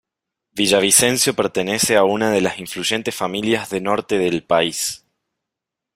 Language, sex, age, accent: Spanish, male, 30-39, Rioplatense: Argentina, Uruguay, este de Bolivia, Paraguay